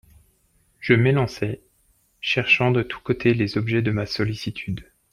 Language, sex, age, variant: French, male, 30-39, Français de métropole